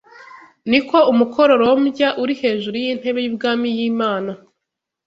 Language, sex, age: Kinyarwanda, female, 19-29